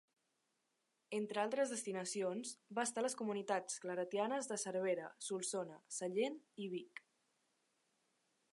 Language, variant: Catalan, Central